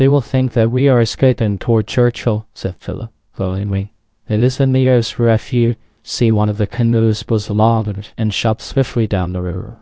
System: TTS, VITS